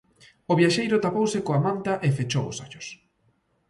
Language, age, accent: Galician, under 19, Normativo (estándar)